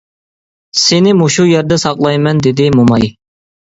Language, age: Uyghur, 19-29